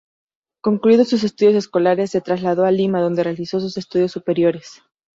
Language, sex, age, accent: Spanish, female, 19-29, México